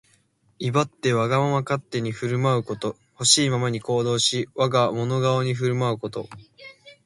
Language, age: Japanese, 19-29